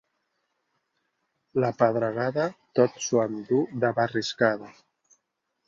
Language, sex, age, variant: Catalan, male, 40-49, Central